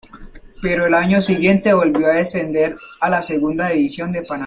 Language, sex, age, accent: Spanish, male, under 19, Andino-Pacífico: Colombia, Perú, Ecuador, oeste de Bolivia y Venezuela andina